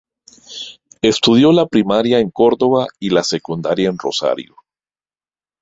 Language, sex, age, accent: Spanish, male, 40-49, América central